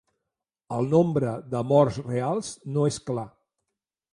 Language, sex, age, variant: Catalan, male, 40-49, Central